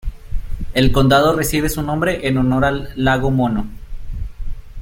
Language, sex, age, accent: Spanish, male, 19-29, México